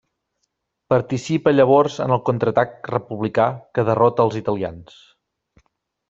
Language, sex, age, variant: Catalan, male, 30-39, Nord-Occidental